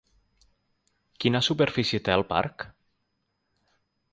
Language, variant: Catalan, Nord-Occidental